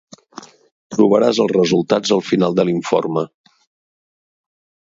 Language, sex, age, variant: Catalan, male, 50-59, Central